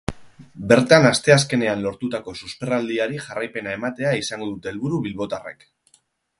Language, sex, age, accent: Basque, male, 30-39, Mendebalekoa (Araba, Bizkaia, Gipuzkoako mendebaleko herri batzuk)